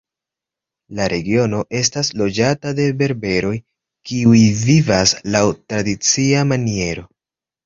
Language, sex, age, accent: Esperanto, male, 19-29, Internacia